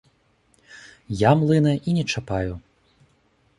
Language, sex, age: Belarusian, male, 19-29